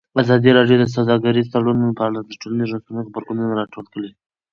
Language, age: Pashto, 19-29